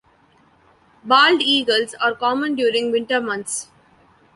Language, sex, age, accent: English, female, 19-29, India and South Asia (India, Pakistan, Sri Lanka)